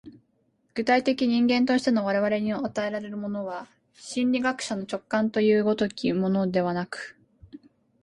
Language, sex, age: Japanese, female, 19-29